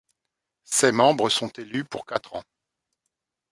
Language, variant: French, Français de métropole